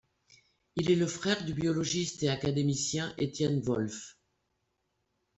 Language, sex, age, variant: French, female, 60-69, Français de métropole